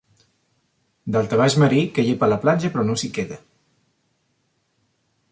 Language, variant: Catalan, Central